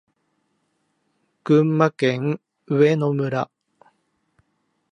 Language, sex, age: Japanese, male, 50-59